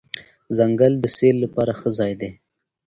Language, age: Pashto, 19-29